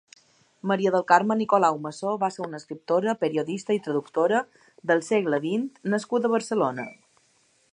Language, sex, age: Catalan, female, 30-39